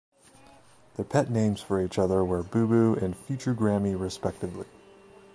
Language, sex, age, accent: English, male, 19-29, United States English